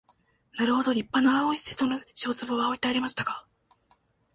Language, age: Japanese, 19-29